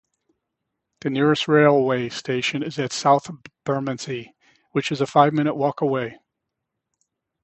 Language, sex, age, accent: English, male, 60-69, United States English